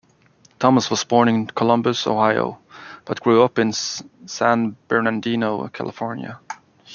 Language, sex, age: English, male, 30-39